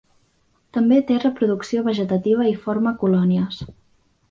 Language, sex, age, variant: Catalan, female, under 19, Central